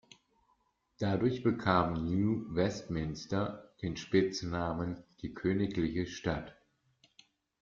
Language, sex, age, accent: German, male, 50-59, Deutschland Deutsch